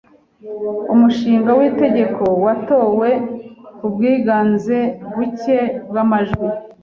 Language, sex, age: Kinyarwanda, female, 40-49